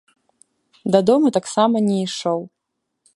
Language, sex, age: Belarusian, female, 19-29